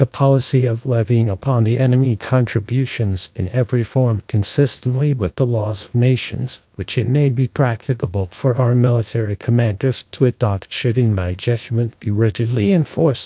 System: TTS, GlowTTS